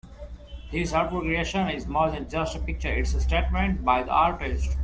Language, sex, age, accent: English, male, 40-49, India and South Asia (India, Pakistan, Sri Lanka)